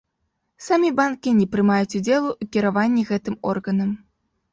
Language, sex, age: Belarusian, female, 19-29